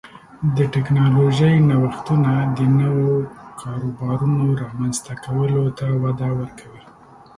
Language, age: Pashto, 40-49